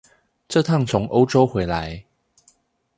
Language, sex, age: Chinese, male, 19-29